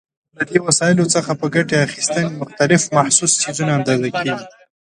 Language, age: Pashto, 30-39